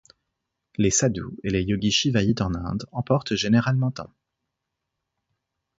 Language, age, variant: French, 30-39, Français de métropole